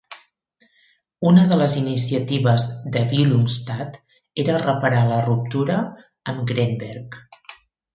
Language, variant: Catalan, Central